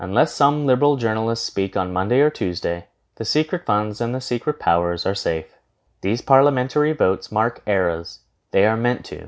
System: none